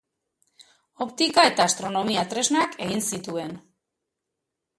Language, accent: Basque, Mendebalekoa (Araba, Bizkaia, Gipuzkoako mendebaleko herri batzuk)